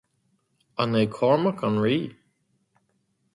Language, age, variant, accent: Irish, 19-29, Gaeilge na Mumhan, Cainteoir líofa, ní ó dhúchas